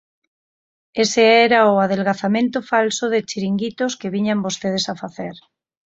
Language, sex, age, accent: Galician, female, 30-39, Normativo (estándar)